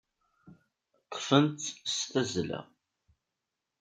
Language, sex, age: Kabyle, male, 19-29